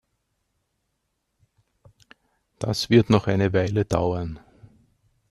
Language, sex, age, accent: German, male, 40-49, Österreichisches Deutsch